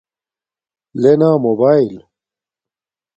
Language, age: Domaaki, 30-39